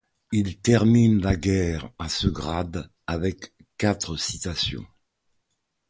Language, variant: French, Français de métropole